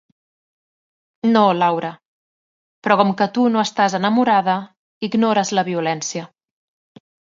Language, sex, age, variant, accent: Catalan, female, 40-49, Central, central